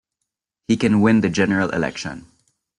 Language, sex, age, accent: English, male, 19-29, Filipino